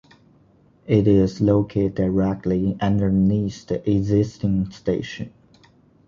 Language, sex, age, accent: English, male, 19-29, United States English